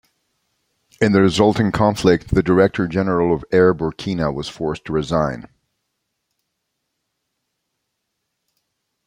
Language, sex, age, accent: English, male, 30-39, United States English